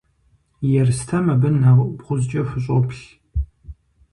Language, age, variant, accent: Kabardian, 19-29, Адыгэбзэ (Къэбэрдей, Кирил, псоми зэдай), Джылэхъстэней (Gilahsteney)